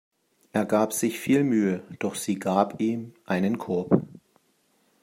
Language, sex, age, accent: German, male, 50-59, Deutschland Deutsch